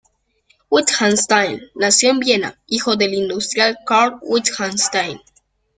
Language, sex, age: Spanish, male, under 19